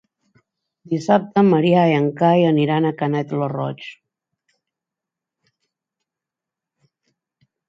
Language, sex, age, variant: Catalan, female, 50-59, Balear